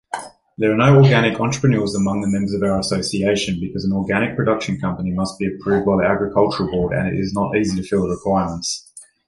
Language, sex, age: English, male, 30-39